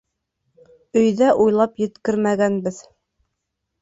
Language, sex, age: Bashkir, female, 19-29